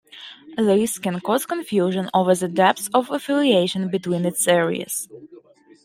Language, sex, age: English, female, 19-29